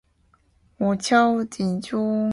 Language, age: Chinese, 19-29